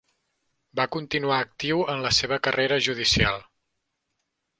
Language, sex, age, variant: Catalan, male, 30-39, Central